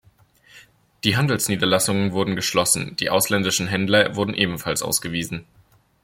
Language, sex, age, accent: German, male, 19-29, Deutschland Deutsch